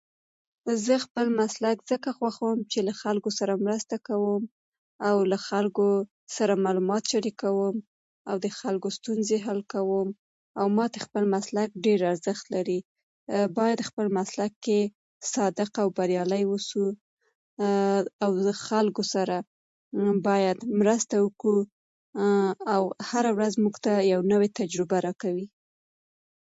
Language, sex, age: Pashto, female, 19-29